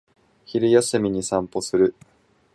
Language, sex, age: Japanese, male, 19-29